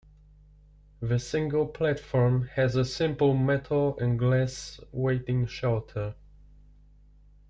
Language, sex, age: English, male, 19-29